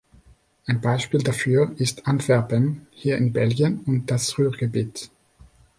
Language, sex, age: German, male, 30-39